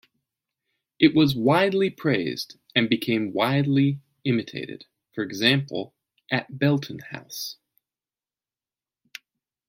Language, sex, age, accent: English, male, 40-49, United States English